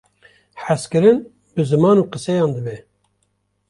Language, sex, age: Kurdish, male, 50-59